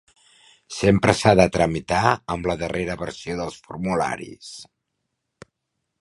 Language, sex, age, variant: Catalan, male, 40-49, Central